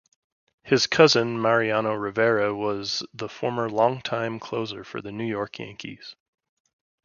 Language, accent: English, United States English